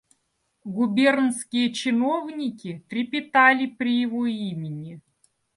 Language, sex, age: Russian, female, 40-49